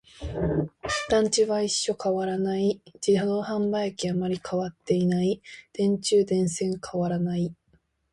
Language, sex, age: Japanese, female, 19-29